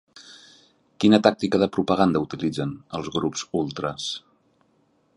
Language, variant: Catalan, Central